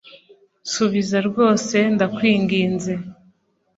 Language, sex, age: Kinyarwanda, female, 19-29